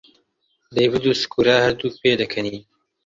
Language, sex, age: Central Kurdish, male, under 19